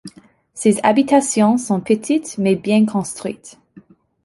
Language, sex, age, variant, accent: French, female, 19-29, Français d'Amérique du Nord, Français du Canada